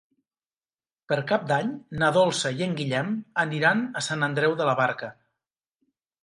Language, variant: Catalan, Nord-Occidental